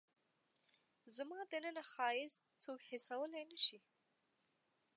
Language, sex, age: Pashto, female, 19-29